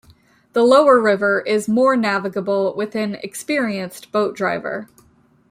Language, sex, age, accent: English, female, 30-39, United States English